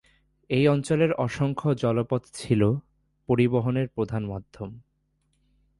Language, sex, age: Bengali, male, 19-29